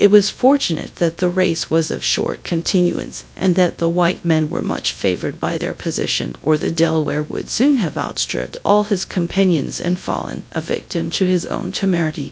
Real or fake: fake